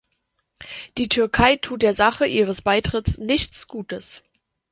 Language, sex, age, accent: German, female, 30-39, Deutschland Deutsch